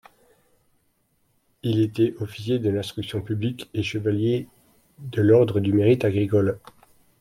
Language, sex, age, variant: French, male, 40-49, Français de métropole